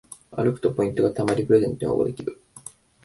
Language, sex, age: Japanese, male, 19-29